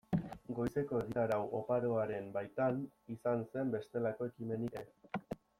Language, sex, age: Basque, male, 19-29